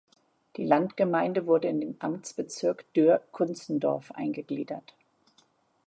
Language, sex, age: German, female, 30-39